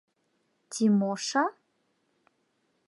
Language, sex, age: Mari, female, 19-29